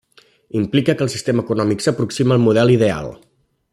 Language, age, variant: Catalan, 40-49, Central